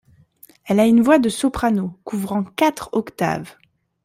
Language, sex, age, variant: French, female, 19-29, Français de métropole